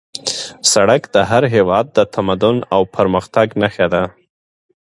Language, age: Pashto, 30-39